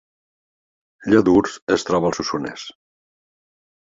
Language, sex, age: Catalan, male, 60-69